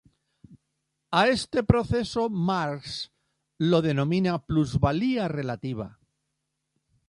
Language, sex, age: Spanish, female, 70-79